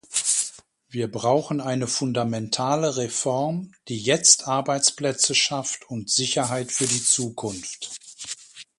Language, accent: German, Deutschland Deutsch